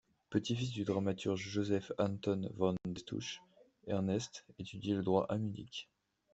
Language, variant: French, Français de métropole